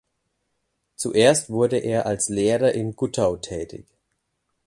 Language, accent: German, Deutschland Deutsch